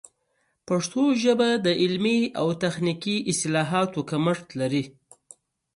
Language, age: Pashto, 30-39